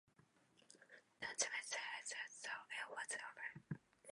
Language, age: English, 19-29